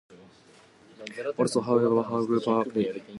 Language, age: English, 19-29